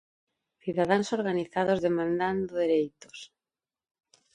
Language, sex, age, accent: Galician, female, 40-49, Normativo (estándar)